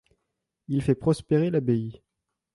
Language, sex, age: French, male, under 19